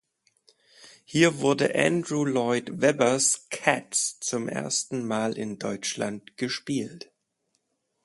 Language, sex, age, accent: German, male, 30-39, Deutschland Deutsch